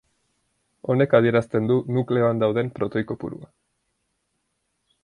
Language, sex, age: Basque, male, 19-29